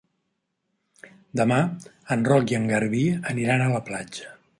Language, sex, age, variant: Catalan, male, 60-69, Central